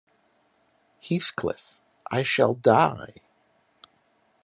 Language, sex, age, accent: English, male, 40-49, United States English